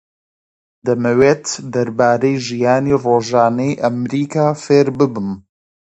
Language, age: Central Kurdish, 19-29